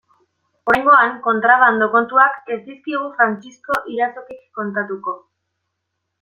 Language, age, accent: Basque, 19-29, Mendebalekoa (Araba, Bizkaia, Gipuzkoako mendebaleko herri batzuk)